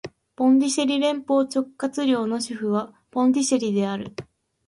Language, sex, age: Japanese, female, 19-29